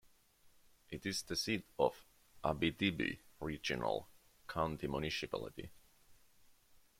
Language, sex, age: English, male, 19-29